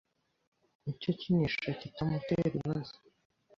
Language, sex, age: Kinyarwanda, male, under 19